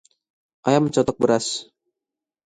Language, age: Indonesian, 19-29